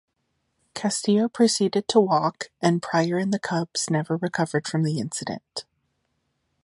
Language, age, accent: English, 19-29, United States English